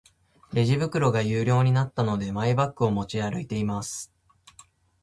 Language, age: Japanese, 19-29